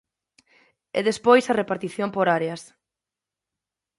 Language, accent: Galician, Normativo (estándar)